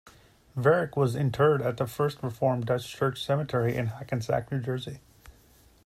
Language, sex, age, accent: English, male, 40-49, United States English